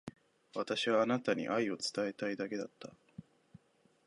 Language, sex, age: Japanese, male, 19-29